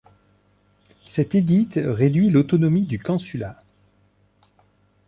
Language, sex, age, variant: French, male, 40-49, Français de métropole